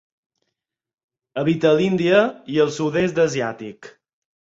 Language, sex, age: Catalan, male, 40-49